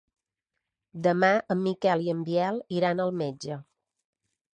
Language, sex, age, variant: Catalan, female, 40-49, Balear